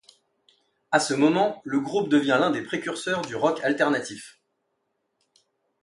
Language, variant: French, Français de métropole